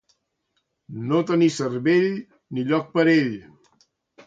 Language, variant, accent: Catalan, Central, central